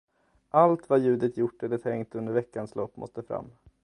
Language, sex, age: Swedish, male, 30-39